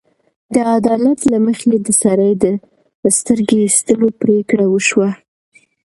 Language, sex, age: Pashto, female, 19-29